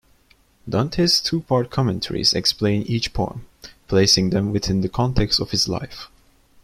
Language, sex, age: English, male, 19-29